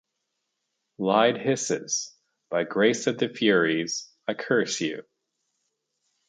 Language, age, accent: English, 30-39, United States English